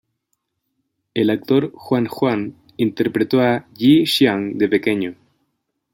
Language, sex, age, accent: Spanish, male, 19-29, Chileno: Chile, Cuyo